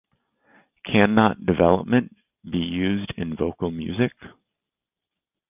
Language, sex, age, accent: English, male, 30-39, United States English